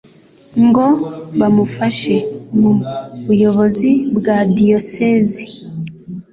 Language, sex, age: Kinyarwanda, female, under 19